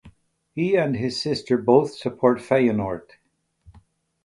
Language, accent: English, Canadian English